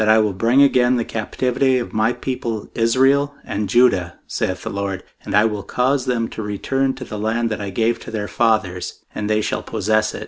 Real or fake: real